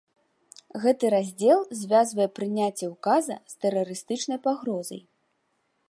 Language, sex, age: Belarusian, female, 30-39